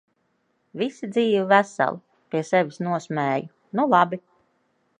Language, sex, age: Latvian, female, 40-49